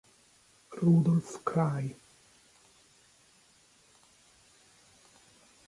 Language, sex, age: Italian, male, 40-49